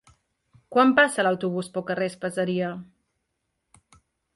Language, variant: Catalan, Nord-Occidental